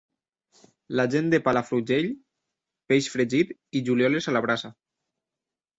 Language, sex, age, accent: Catalan, male, 19-29, valencià